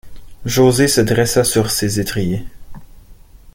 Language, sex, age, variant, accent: French, male, 19-29, Français d'Amérique du Nord, Français du Canada